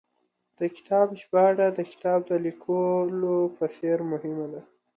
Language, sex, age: Pashto, male, 19-29